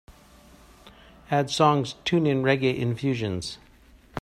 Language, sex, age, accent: English, male, 50-59, Canadian English